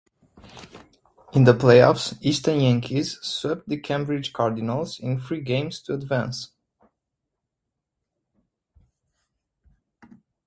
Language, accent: English, United States English